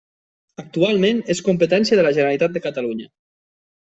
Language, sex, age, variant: Catalan, male, 19-29, Nord-Occidental